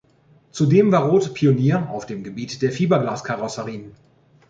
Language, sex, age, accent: German, male, 40-49, Deutschland Deutsch